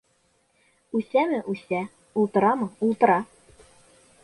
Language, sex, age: Bashkir, female, 19-29